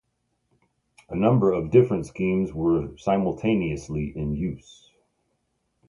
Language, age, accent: English, 50-59, United States English